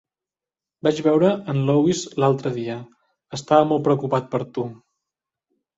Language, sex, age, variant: Catalan, male, 19-29, Central